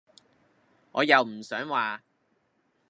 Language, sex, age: Cantonese, female, 19-29